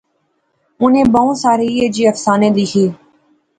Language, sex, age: Pahari-Potwari, female, 19-29